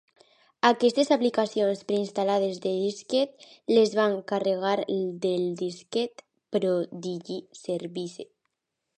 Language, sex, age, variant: Catalan, female, under 19, Alacantí